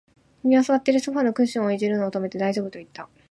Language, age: Japanese, 19-29